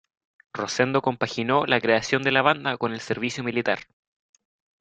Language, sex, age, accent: Spanish, male, under 19, Chileno: Chile, Cuyo